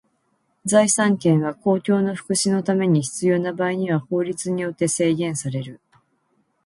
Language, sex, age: Japanese, female, 50-59